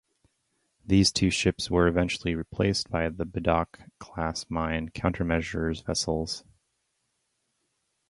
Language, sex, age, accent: English, male, 19-29, United States English